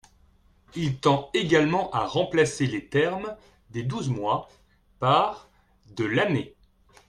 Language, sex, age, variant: French, male, 30-39, Français de métropole